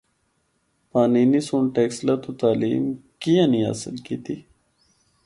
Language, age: Northern Hindko, 30-39